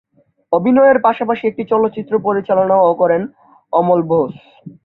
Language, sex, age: Bengali, male, 19-29